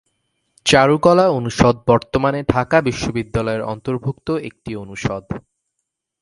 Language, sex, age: Bengali, male, 19-29